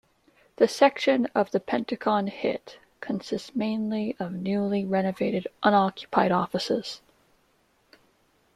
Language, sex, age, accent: English, female, 19-29, Canadian English